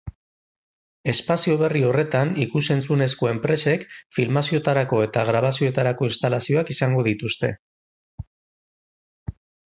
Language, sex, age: Basque, male, 40-49